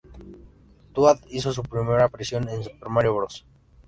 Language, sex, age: Spanish, male, 19-29